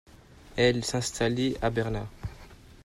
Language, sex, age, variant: French, male, under 19, Français de métropole